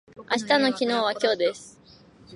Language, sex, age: Japanese, female, under 19